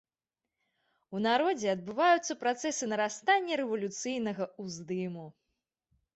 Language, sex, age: Belarusian, female, 30-39